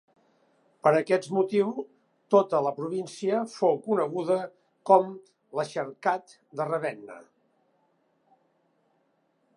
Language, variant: Catalan, Nord-Occidental